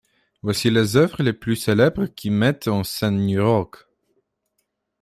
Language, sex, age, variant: French, male, under 19, Français de métropole